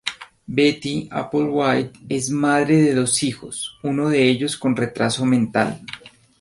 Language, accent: Spanish, Andino-Pacífico: Colombia, Perú, Ecuador, oeste de Bolivia y Venezuela andina